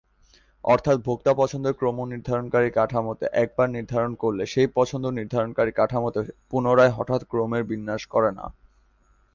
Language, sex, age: Bengali, male, under 19